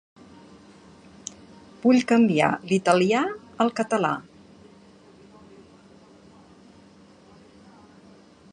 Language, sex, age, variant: Catalan, female, 50-59, Central